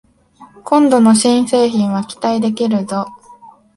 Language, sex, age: Japanese, female, 19-29